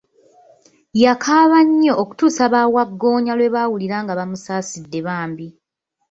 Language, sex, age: Ganda, female, 19-29